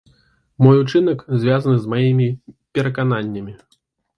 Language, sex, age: Belarusian, male, 30-39